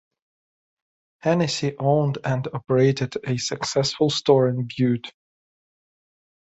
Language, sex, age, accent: English, male, 30-39, Irish English